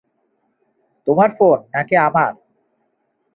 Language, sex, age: Bengali, male, 19-29